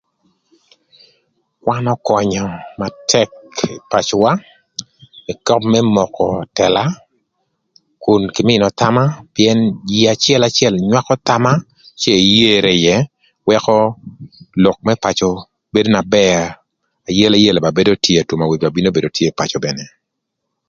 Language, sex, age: Thur, male, 60-69